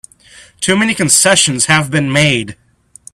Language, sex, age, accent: English, male, 19-29, United States English